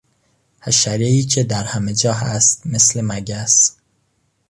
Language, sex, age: Persian, male, 19-29